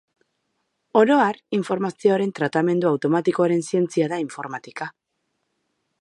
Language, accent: Basque, Mendebalekoa (Araba, Bizkaia, Gipuzkoako mendebaleko herri batzuk)